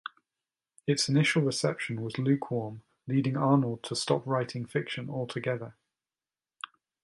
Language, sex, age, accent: English, male, 40-49, England English